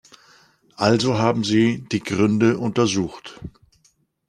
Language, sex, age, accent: German, male, 60-69, Deutschland Deutsch